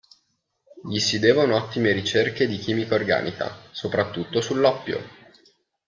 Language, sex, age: Italian, male, 19-29